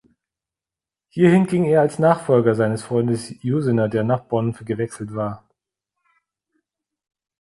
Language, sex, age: German, male, 40-49